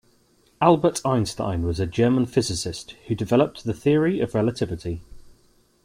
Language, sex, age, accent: English, male, 30-39, England English